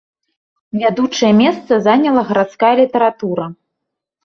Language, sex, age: Belarusian, female, 30-39